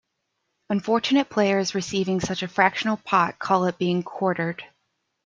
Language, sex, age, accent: English, female, 19-29, United States English